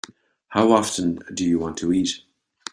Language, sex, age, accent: English, male, 60-69, Irish English